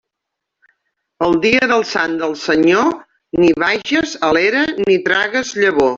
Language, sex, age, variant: Catalan, female, 40-49, Central